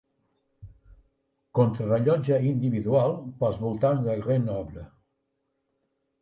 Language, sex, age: Catalan, male, 60-69